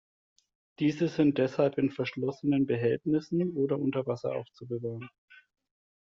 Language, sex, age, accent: German, male, 40-49, Deutschland Deutsch